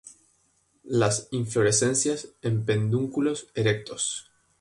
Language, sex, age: Spanish, male, 19-29